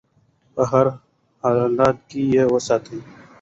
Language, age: Pashto, 19-29